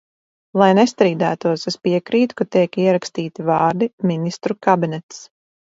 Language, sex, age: Latvian, female, 40-49